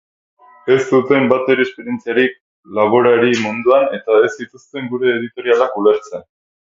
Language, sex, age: Basque, male, 19-29